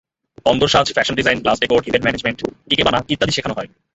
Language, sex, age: Bengali, male, 19-29